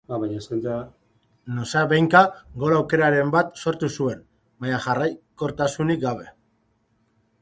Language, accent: Basque, Mendebalekoa (Araba, Bizkaia, Gipuzkoako mendebaleko herri batzuk)